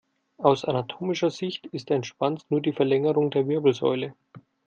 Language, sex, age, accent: German, male, 30-39, Deutschland Deutsch